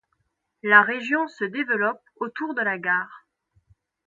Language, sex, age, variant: French, female, 19-29, Français de métropole